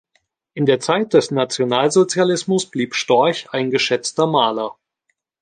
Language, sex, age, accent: German, male, 40-49, Deutschland Deutsch